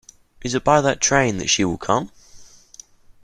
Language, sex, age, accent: English, male, under 19, Australian English